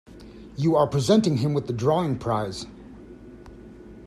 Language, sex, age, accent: English, male, 40-49, Canadian English